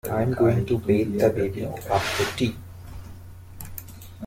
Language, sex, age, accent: English, male, 19-29, India and South Asia (India, Pakistan, Sri Lanka)